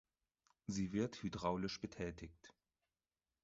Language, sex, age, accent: German, male, 30-39, Deutschland Deutsch